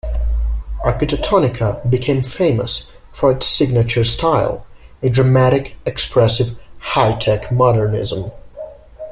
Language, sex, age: English, male, under 19